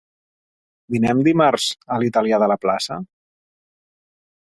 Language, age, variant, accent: Catalan, 30-39, Central, central